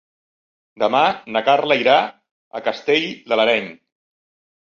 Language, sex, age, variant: Catalan, male, 40-49, Central